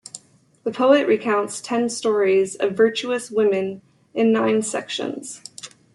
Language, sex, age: English, female, 30-39